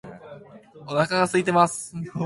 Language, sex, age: Japanese, male, under 19